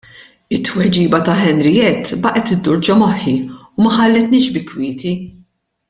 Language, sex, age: Maltese, female, 50-59